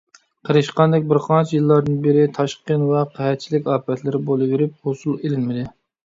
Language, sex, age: Uyghur, male, 30-39